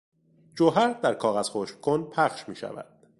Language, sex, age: Persian, male, 30-39